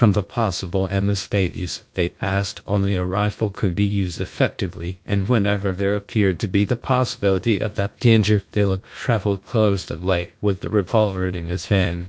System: TTS, GlowTTS